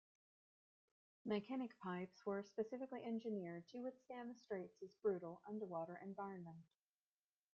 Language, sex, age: English, female, 40-49